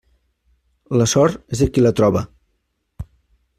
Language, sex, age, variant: Catalan, male, 40-49, Central